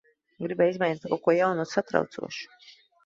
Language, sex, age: Latvian, female, 30-39